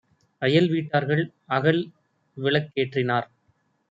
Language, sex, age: Tamil, male, 30-39